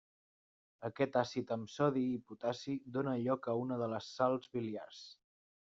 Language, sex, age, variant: Catalan, male, 19-29, Central